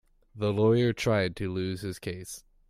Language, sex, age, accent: English, male, under 19, United States English